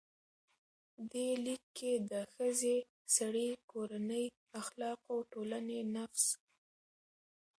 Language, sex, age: Pashto, female, under 19